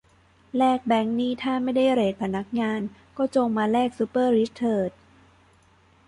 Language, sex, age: Thai, female, 19-29